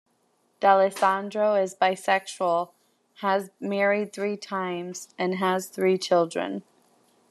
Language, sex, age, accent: English, female, 19-29, United States English